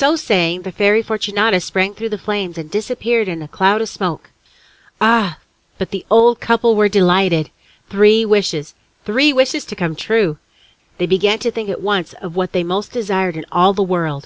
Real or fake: real